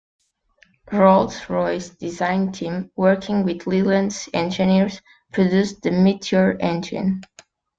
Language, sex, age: English, female, 19-29